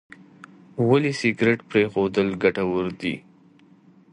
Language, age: Pashto, 30-39